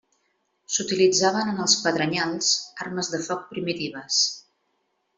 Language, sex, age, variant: Catalan, female, 40-49, Central